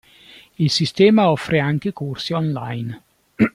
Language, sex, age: Italian, male, 40-49